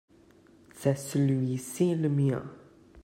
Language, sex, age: French, male, under 19